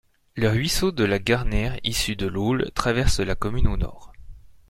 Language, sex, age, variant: French, male, 30-39, Français de métropole